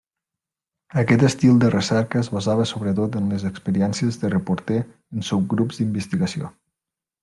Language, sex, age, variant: Catalan, male, 19-29, Nord-Occidental